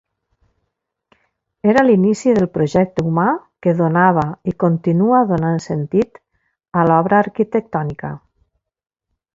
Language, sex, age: Catalan, female, 50-59